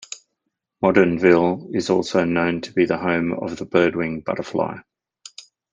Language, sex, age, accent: English, male, 40-49, Australian English